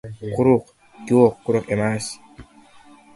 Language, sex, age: Uzbek, male, 19-29